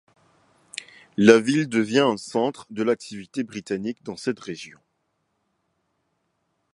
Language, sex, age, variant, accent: French, male, 19-29, Français d'Afrique subsaharienne et des îles africaines, Français du Cameroun